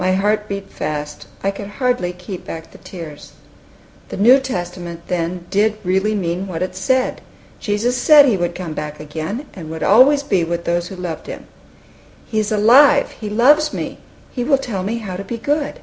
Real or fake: real